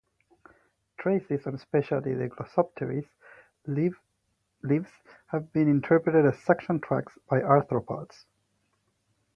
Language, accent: English, Canadian English